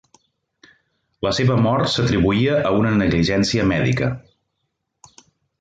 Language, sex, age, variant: Catalan, male, 40-49, Central